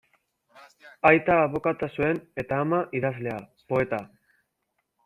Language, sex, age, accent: Basque, male, under 19, Mendebalekoa (Araba, Bizkaia, Gipuzkoako mendebaleko herri batzuk)